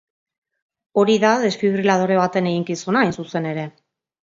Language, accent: Basque, Mendebalekoa (Araba, Bizkaia, Gipuzkoako mendebaleko herri batzuk)